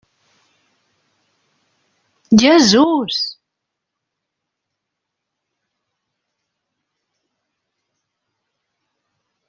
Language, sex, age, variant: Catalan, female, 50-59, Central